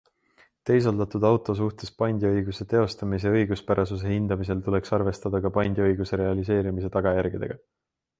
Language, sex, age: Estonian, male, 19-29